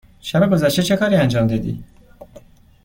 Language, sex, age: Persian, male, 19-29